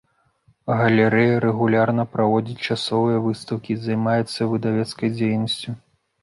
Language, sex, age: Belarusian, male, 30-39